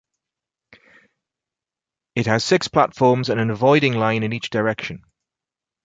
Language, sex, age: English, male, 50-59